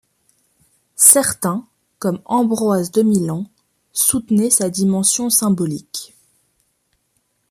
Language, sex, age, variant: French, female, 19-29, Français de métropole